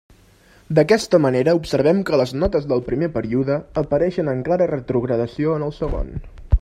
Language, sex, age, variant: Catalan, male, 19-29, Central